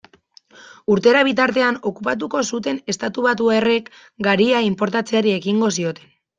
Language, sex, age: Basque, female, 19-29